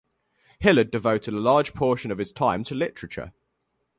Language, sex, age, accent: English, male, 90+, England English